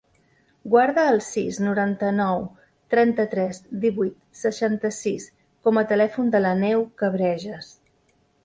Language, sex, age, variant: Catalan, female, 40-49, Central